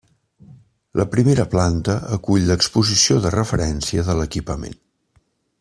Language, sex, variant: Catalan, male, Central